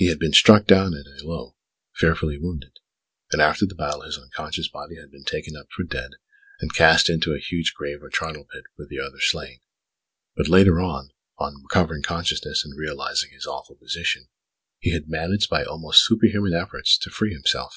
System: none